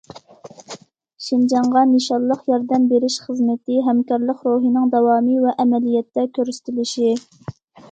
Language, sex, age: Uyghur, female, 19-29